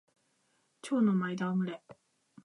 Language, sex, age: Japanese, female, under 19